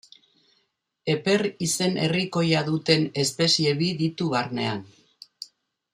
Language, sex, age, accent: Basque, female, 60-69, Mendebalekoa (Araba, Bizkaia, Gipuzkoako mendebaleko herri batzuk)